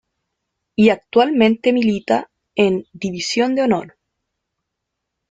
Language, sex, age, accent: Spanish, female, 19-29, Chileno: Chile, Cuyo